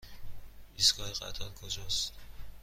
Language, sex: Persian, male